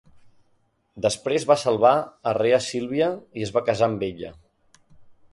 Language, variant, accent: Catalan, Central, central